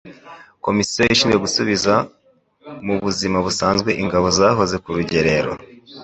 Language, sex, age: Kinyarwanda, male, 19-29